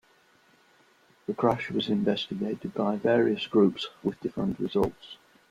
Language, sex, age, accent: English, male, 60-69, England English